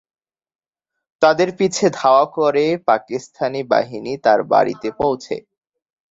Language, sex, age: Bengali, male, 19-29